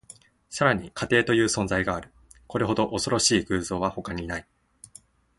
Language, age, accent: Japanese, 19-29, 東京; 関東